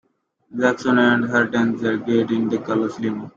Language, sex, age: English, male, 19-29